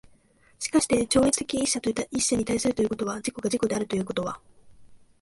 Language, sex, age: Japanese, female, 19-29